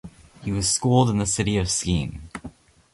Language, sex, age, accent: English, male, under 19, Canadian English